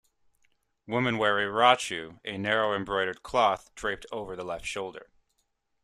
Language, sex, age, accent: English, male, 19-29, Canadian English